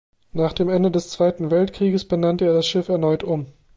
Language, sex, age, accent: German, male, 30-39, Deutschland Deutsch